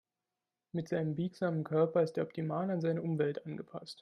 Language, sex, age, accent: German, male, 19-29, Deutschland Deutsch